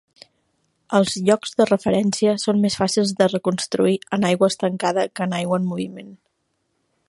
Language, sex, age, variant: Catalan, female, 30-39, Central